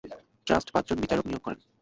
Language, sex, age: Bengali, male, 19-29